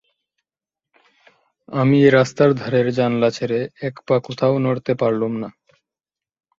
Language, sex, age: Bengali, male, under 19